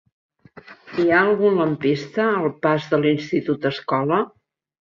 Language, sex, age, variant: Catalan, female, 60-69, Central